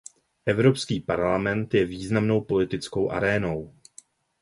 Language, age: Czech, 30-39